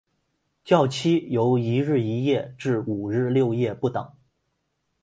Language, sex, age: Chinese, male, 19-29